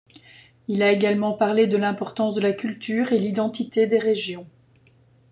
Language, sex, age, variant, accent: French, female, 40-49, Français d'Europe, Français de Belgique